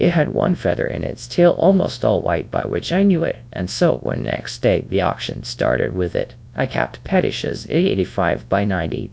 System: TTS, GradTTS